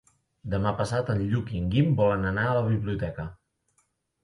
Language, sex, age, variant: Catalan, male, 30-39, Central